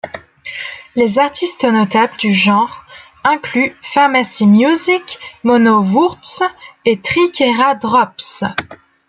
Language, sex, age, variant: French, female, 19-29, Français de métropole